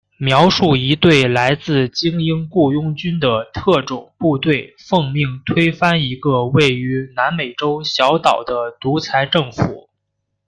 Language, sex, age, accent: Chinese, male, 19-29, 出生地：河北省